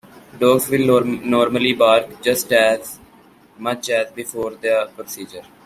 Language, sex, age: English, male, under 19